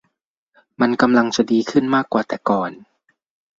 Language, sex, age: Thai, male, 19-29